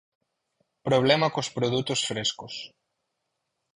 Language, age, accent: Galician, 30-39, Normativo (estándar)